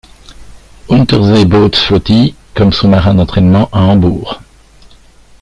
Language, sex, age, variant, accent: French, male, 50-59, Français d'Europe, Français de Belgique